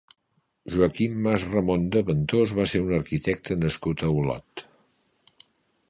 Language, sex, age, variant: Catalan, male, 60-69, Central